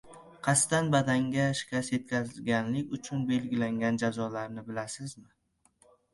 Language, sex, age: Uzbek, male, under 19